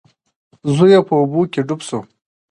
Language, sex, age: Pashto, female, 19-29